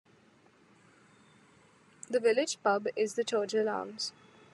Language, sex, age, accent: English, female, 19-29, India and South Asia (India, Pakistan, Sri Lanka)